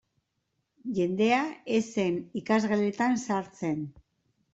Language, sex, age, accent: Basque, female, 50-59, Mendebalekoa (Araba, Bizkaia, Gipuzkoako mendebaleko herri batzuk)